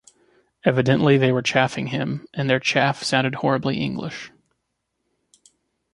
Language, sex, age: English, male, 30-39